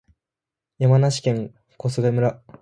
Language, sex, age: Japanese, male, 19-29